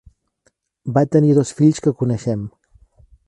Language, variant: Catalan, Central